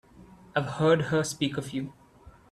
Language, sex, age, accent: English, male, 19-29, India and South Asia (India, Pakistan, Sri Lanka)